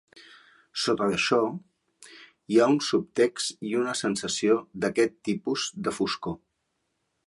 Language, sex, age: Catalan, male, 40-49